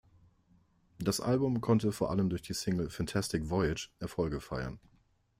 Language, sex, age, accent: German, male, 40-49, Deutschland Deutsch